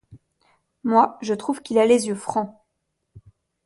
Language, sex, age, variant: French, female, 30-39, Français de métropole